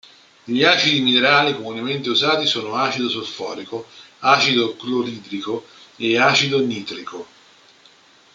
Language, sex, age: Italian, male, 40-49